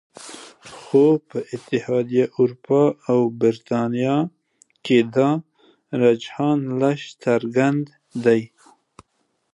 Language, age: Pashto, 40-49